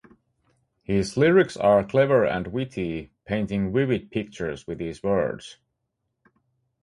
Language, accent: English, United States English